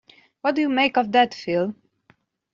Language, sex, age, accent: English, female, 30-39, United States English